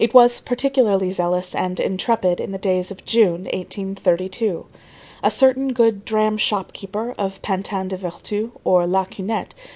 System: none